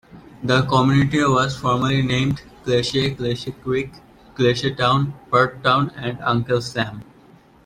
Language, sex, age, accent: English, male, under 19, United States English